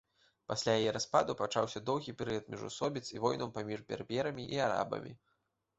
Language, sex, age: Belarusian, male, 19-29